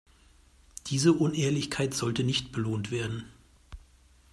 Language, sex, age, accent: German, male, 40-49, Deutschland Deutsch